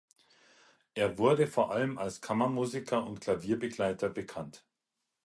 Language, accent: German, Österreichisches Deutsch